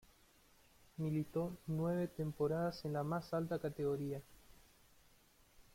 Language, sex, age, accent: Spanish, male, 30-39, Rioplatense: Argentina, Uruguay, este de Bolivia, Paraguay